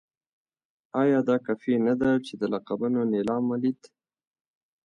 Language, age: Pashto, 30-39